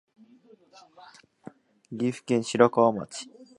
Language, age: Japanese, 30-39